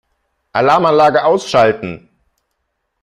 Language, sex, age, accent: German, male, 50-59, Deutschland Deutsch